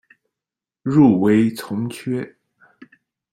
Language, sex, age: Chinese, male, 40-49